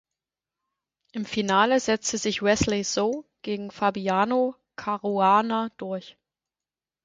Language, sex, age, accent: German, female, 30-39, Deutschland Deutsch